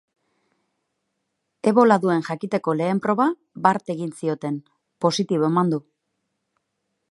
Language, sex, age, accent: Basque, female, 30-39, Erdialdekoa edo Nafarra (Gipuzkoa, Nafarroa)